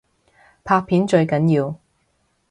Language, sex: Cantonese, female